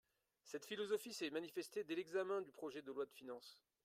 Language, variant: French, Français de métropole